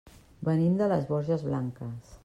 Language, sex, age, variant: Catalan, female, 50-59, Central